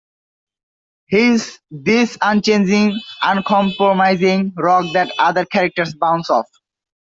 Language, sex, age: English, male, under 19